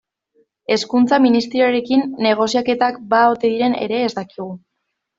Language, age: Basque, 19-29